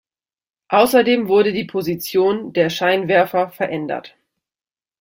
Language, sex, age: German, female, 30-39